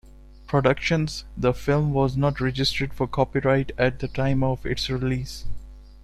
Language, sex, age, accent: English, male, 19-29, India and South Asia (India, Pakistan, Sri Lanka)